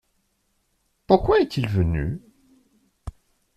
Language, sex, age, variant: French, male, 50-59, Français de métropole